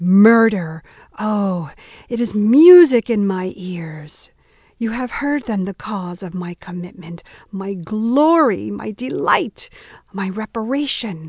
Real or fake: real